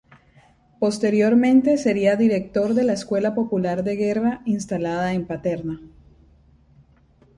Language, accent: Spanish, Caribe: Cuba, Venezuela, Puerto Rico, República Dominicana, Panamá, Colombia caribeña, México caribeño, Costa del golfo de México